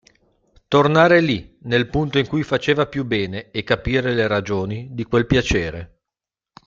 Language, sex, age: Italian, male, 50-59